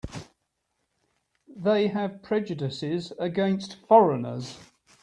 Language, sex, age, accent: English, male, 60-69, England English